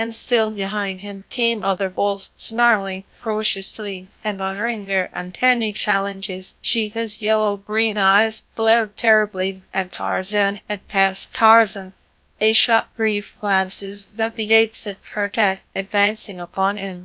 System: TTS, GlowTTS